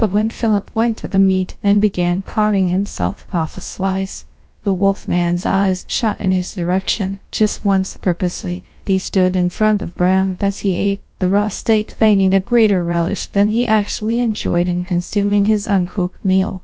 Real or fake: fake